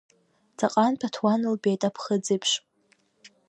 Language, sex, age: Abkhazian, female, under 19